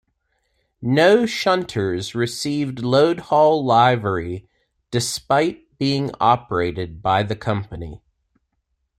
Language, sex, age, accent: English, male, 40-49, United States English